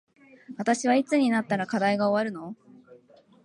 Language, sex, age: Japanese, female, 19-29